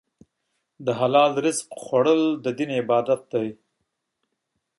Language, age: Pashto, 40-49